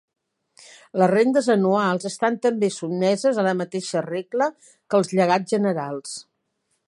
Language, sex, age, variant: Catalan, female, 60-69, Central